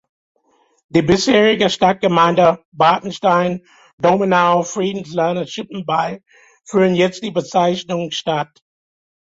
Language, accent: German, Amerikanisches Deutsch